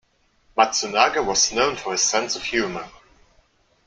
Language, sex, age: English, male, 19-29